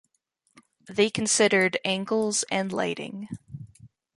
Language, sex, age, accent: English, female, 19-29, Canadian English